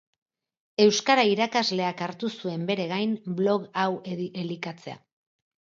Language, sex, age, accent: Basque, female, 50-59, Erdialdekoa edo Nafarra (Gipuzkoa, Nafarroa)